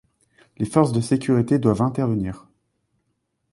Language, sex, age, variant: French, male, 19-29, Français de métropole